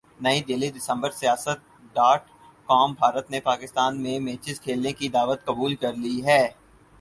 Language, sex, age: Urdu, male, 19-29